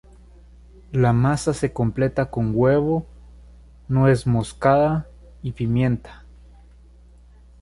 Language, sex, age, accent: Spanish, male, 19-29, América central